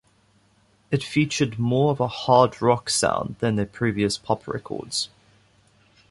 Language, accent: English, Southern African (South Africa, Zimbabwe, Namibia)